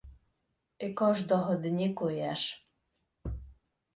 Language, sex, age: Ukrainian, female, 30-39